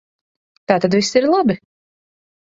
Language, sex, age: Latvian, female, 19-29